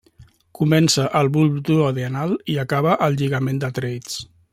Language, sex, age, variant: Catalan, male, 50-59, Central